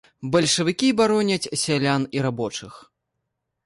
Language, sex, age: Belarusian, male, 30-39